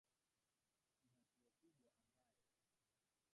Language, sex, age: Swahili, male, 19-29